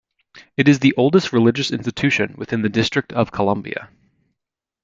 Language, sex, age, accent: English, male, under 19, United States English